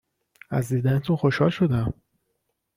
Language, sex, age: Persian, male, 30-39